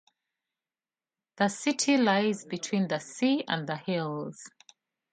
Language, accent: English, United States English